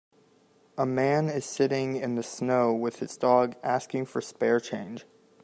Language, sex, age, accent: English, male, under 19, United States English